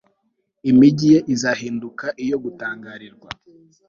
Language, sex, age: Kinyarwanda, male, 19-29